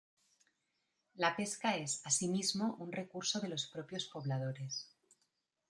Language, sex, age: Spanish, female, 40-49